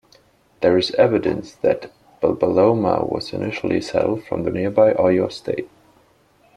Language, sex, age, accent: English, male, 19-29, United States English